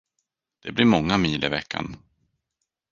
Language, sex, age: Swedish, male, 19-29